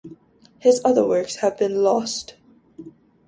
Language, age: English, 19-29